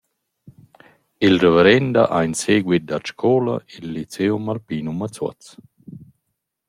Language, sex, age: Romansh, male, 40-49